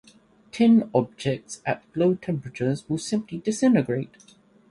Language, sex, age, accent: English, male, 30-39, England English